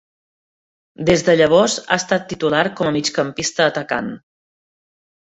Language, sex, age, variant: Catalan, female, 40-49, Septentrional